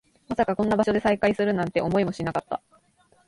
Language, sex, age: Japanese, female, 19-29